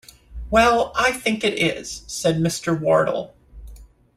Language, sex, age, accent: English, female, 30-39, United States English